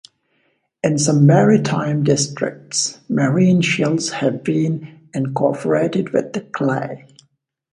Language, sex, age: English, male, 19-29